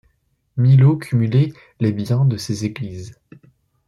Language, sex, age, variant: French, male, under 19, Français de métropole